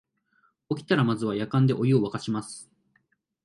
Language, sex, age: Japanese, male, 19-29